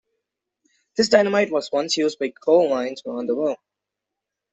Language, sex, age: English, male, under 19